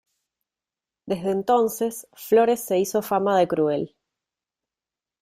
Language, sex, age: Spanish, female, 30-39